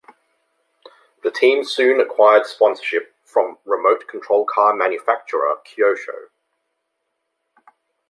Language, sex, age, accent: English, male, 30-39, Australian English